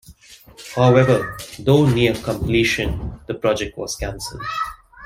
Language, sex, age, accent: English, male, 30-39, India and South Asia (India, Pakistan, Sri Lanka)